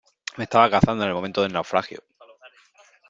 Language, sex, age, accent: Spanish, male, 19-29, España: Sur peninsular (Andalucia, Extremadura, Murcia)